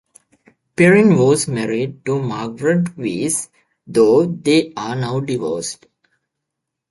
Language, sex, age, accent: English, male, 19-29, United States English